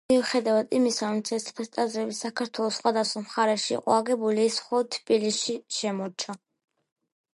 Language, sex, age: Georgian, female, under 19